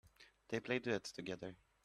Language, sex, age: English, male, 19-29